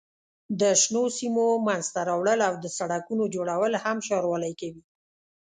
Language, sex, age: Pashto, female, 50-59